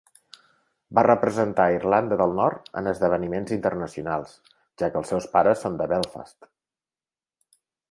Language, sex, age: Catalan, male, 40-49